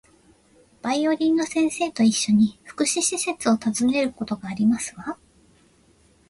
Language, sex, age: Japanese, female, 30-39